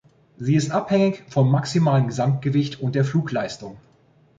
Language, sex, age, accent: German, male, 40-49, Deutschland Deutsch